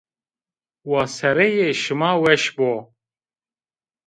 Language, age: Zaza, 30-39